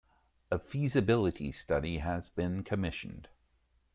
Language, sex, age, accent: English, male, 40-49, United States English